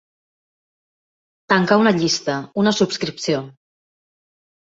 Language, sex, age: Catalan, female, 40-49